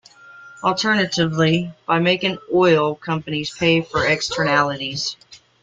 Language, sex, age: English, female, 30-39